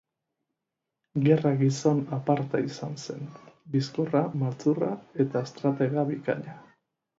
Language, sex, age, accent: Basque, male, 50-59, Erdialdekoa edo Nafarra (Gipuzkoa, Nafarroa)